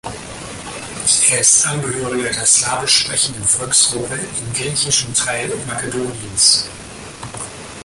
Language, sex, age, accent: German, male, 40-49, Deutschland Deutsch